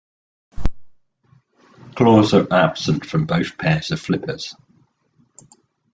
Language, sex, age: English, male, 60-69